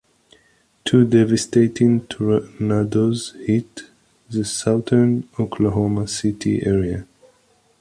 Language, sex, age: English, male, 30-39